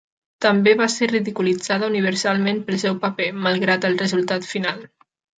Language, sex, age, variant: Catalan, female, 19-29, Nord-Occidental